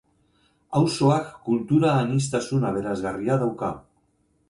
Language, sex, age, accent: Basque, male, 50-59, Mendebalekoa (Araba, Bizkaia, Gipuzkoako mendebaleko herri batzuk)